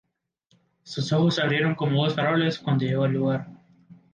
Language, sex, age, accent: Spanish, male, 19-29, América central